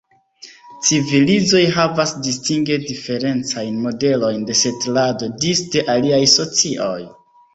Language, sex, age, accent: Esperanto, male, 30-39, Internacia